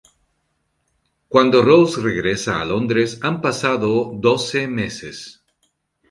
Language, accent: Spanish, Andino-Pacífico: Colombia, Perú, Ecuador, oeste de Bolivia y Venezuela andina